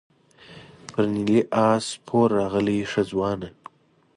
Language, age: Pashto, 19-29